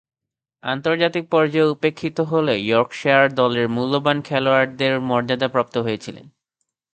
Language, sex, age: Bengali, male, 19-29